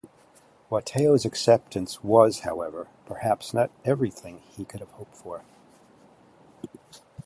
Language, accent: English, United States English